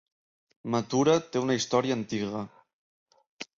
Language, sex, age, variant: Catalan, male, 19-29, Central